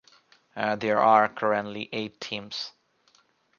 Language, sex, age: English, male, 19-29